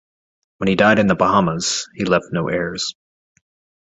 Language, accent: English, United States English